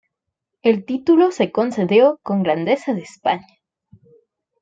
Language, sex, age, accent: Spanish, female, 19-29, México